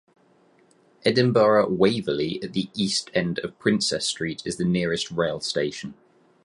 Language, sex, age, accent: English, male, 19-29, England English